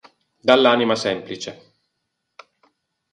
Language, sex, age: Italian, male, 40-49